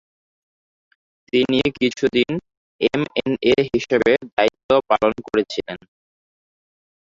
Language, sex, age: Bengali, male, 19-29